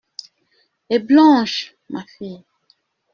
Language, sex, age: French, female, 19-29